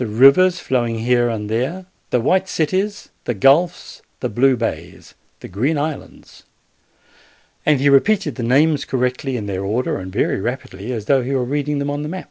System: none